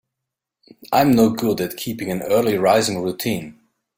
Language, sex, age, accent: English, male, 40-49, England English